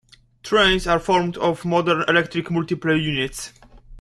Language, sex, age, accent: English, male, 19-29, United States English